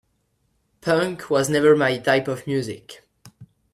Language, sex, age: English, male, 19-29